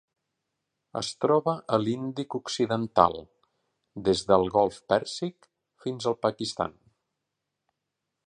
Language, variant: Catalan, Central